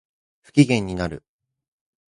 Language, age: Japanese, 19-29